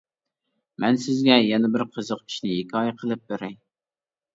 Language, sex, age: Uyghur, male, 19-29